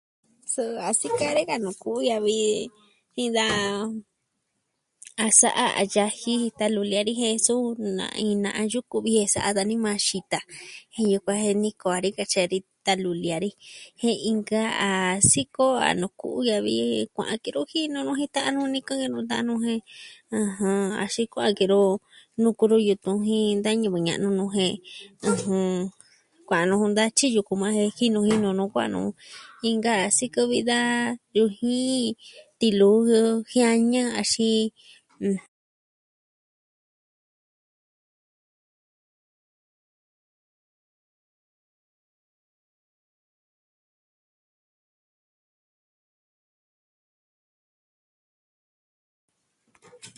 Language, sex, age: Southwestern Tlaxiaco Mixtec, female, 19-29